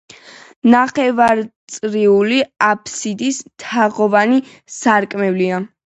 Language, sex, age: Georgian, female, 19-29